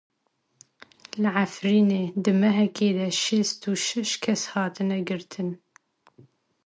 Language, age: Kurdish, 30-39